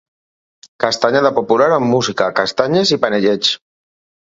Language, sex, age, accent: Catalan, male, 30-39, apitxat